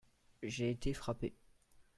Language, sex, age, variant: French, male, under 19, Français de métropole